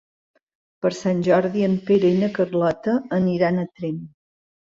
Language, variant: Catalan, Central